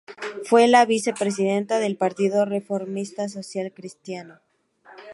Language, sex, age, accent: Spanish, female, under 19, México